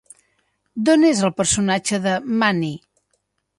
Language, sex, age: Catalan, female, 50-59